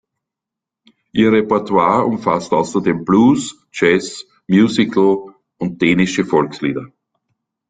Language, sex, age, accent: German, male, 50-59, Österreichisches Deutsch